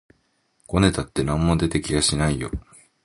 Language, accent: Japanese, 日本人